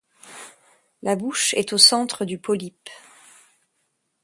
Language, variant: French, Français de métropole